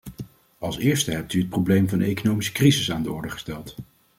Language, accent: Dutch, Nederlands Nederlands